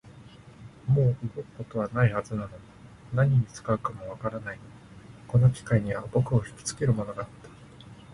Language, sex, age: Japanese, male, 19-29